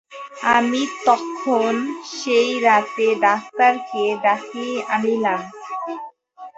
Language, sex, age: Bengali, female, 19-29